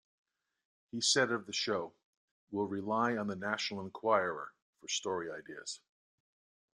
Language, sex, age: English, male, 60-69